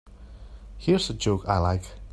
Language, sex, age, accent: English, male, 30-39, Hong Kong English